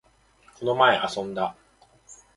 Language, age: Japanese, 19-29